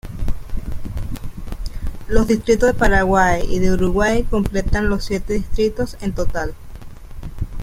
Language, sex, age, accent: Spanish, female, 19-29, Caribe: Cuba, Venezuela, Puerto Rico, República Dominicana, Panamá, Colombia caribeña, México caribeño, Costa del golfo de México